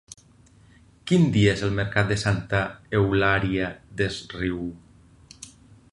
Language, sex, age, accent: Catalan, male, 40-49, valencià